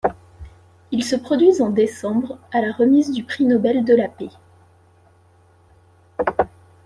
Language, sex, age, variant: French, female, 19-29, Français de métropole